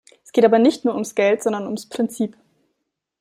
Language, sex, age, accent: German, female, 19-29, Deutschland Deutsch